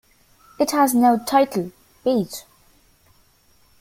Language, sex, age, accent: English, female, under 19, United States English